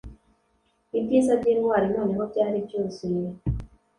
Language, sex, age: Kinyarwanda, female, 30-39